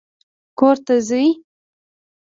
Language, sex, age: Pashto, female, 19-29